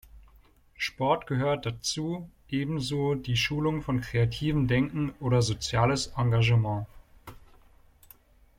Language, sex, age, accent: German, male, 19-29, Deutschland Deutsch